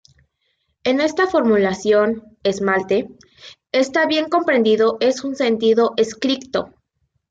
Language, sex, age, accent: Spanish, female, under 19, México